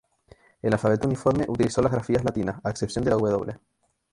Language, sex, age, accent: Spanish, male, 19-29, España: Islas Canarias